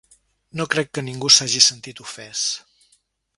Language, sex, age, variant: Catalan, male, 60-69, Central